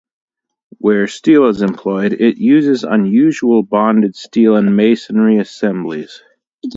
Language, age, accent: English, 30-39, United States English